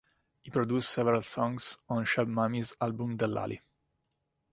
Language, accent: English, United States English